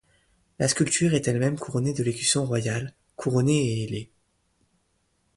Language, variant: French, Français de métropole